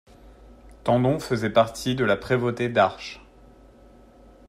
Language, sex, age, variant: French, male, 30-39, Français de métropole